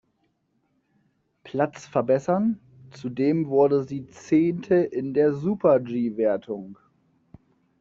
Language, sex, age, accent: German, male, 30-39, Deutschland Deutsch